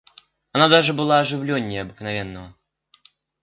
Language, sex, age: Russian, male, 19-29